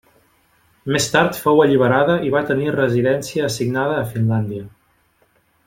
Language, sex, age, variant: Catalan, male, 30-39, Central